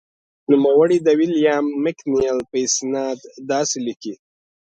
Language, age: Pashto, 19-29